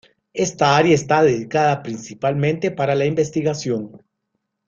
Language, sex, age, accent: Spanish, male, 50-59, América central